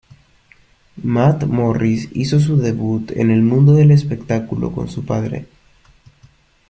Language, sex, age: Spanish, male, under 19